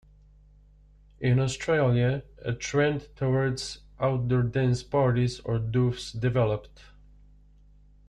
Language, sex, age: English, male, 19-29